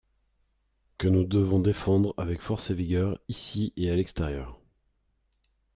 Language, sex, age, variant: French, male, 30-39, Français de métropole